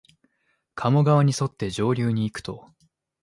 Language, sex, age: Japanese, male, 19-29